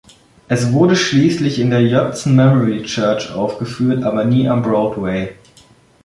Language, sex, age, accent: German, male, under 19, Deutschland Deutsch